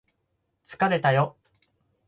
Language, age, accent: Japanese, 19-29, 標準語